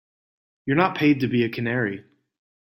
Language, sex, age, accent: English, male, 19-29, United States English